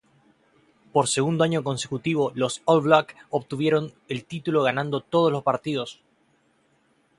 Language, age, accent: Spanish, 30-39, Rioplatense: Argentina, Uruguay, este de Bolivia, Paraguay